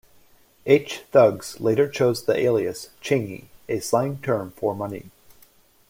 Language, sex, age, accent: English, male, 30-39, United States English